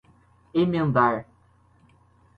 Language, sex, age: Portuguese, male, under 19